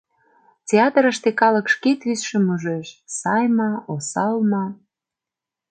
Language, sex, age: Mari, female, 30-39